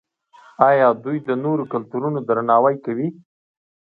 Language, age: Pashto, 40-49